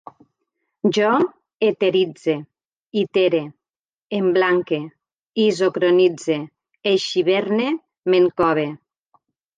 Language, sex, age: Catalan, female, 50-59